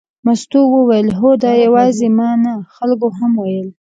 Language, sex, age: Pashto, female, 19-29